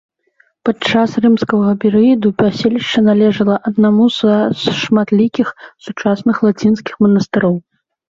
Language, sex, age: Belarusian, female, 19-29